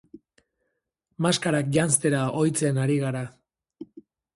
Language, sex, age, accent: Basque, male, 30-39, Mendebalekoa (Araba, Bizkaia, Gipuzkoako mendebaleko herri batzuk)